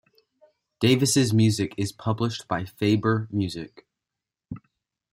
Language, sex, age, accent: English, male, under 19, United States English